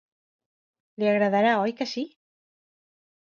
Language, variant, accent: Catalan, Central, central